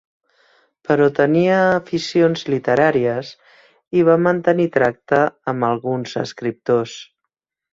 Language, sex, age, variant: Catalan, female, 50-59, Central